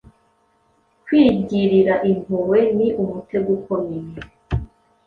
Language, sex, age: Kinyarwanda, female, 30-39